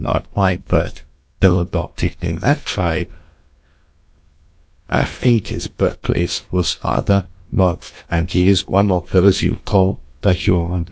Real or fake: fake